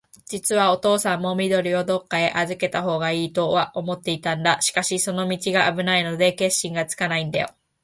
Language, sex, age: Japanese, female, 19-29